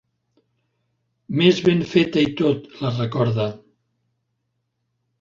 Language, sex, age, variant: Catalan, male, 70-79, Central